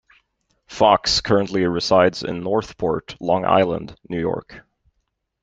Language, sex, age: English, male, 30-39